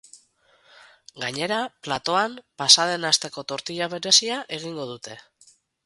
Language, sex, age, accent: Basque, female, 40-49, Mendebalekoa (Araba, Bizkaia, Gipuzkoako mendebaleko herri batzuk)